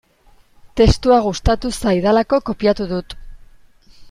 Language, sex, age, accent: Basque, female, 19-29, Mendebalekoa (Araba, Bizkaia, Gipuzkoako mendebaleko herri batzuk)